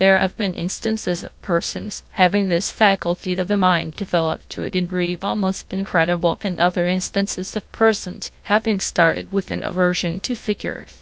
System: TTS, GlowTTS